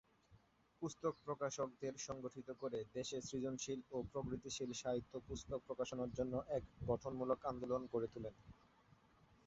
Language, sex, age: Bengali, male, 19-29